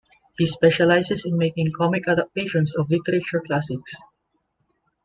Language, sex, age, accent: English, male, 19-29, Filipino